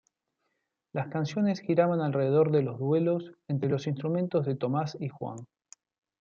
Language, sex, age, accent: Spanish, male, 40-49, Rioplatense: Argentina, Uruguay, este de Bolivia, Paraguay